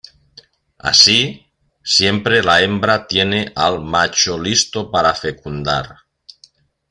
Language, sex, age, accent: Spanish, male, 50-59, España: Norte peninsular (Asturias, Castilla y León, Cantabria, País Vasco, Navarra, Aragón, La Rioja, Guadalajara, Cuenca)